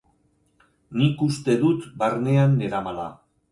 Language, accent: Basque, Mendebalekoa (Araba, Bizkaia, Gipuzkoako mendebaleko herri batzuk)